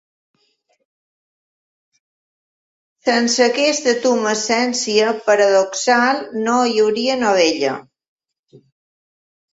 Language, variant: Catalan, Balear